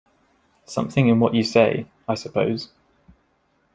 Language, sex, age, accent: English, male, 19-29, England English